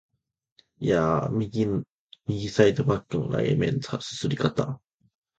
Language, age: Japanese, 19-29